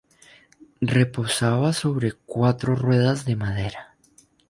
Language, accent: Spanish, Caribe: Cuba, Venezuela, Puerto Rico, República Dominicana, Panamá, Colombia caribeña, México caribeño, Costa del golfo de México